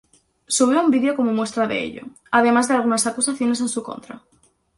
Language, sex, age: Spanish, female, under 19